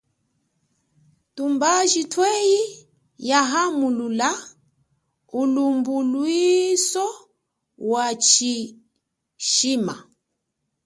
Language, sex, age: Chokwe, female, 30-39